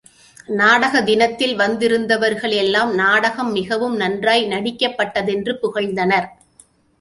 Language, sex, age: Tamil, female, 40-49